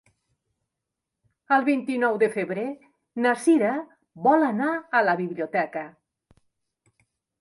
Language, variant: Catalan, Central